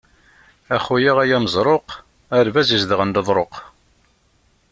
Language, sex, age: Kabyle, male, 50-59